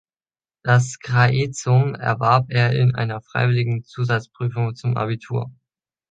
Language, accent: German, Deutschland Deutsch